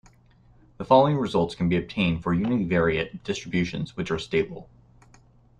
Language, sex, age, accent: English, male, 30-39, United States English